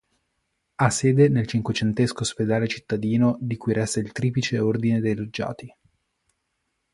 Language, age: Italian, 19-29